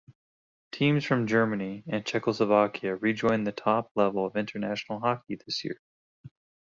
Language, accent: English, United States English